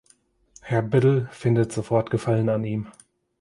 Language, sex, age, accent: German, male, 19-29, Deutschland Deutsch